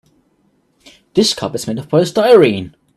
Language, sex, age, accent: English, male, 30-39, England English